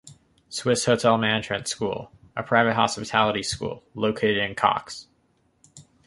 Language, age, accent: English, 19-29, United States English